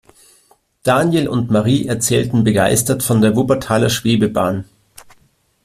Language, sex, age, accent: German, male, 40-49, Deutschland Deutsch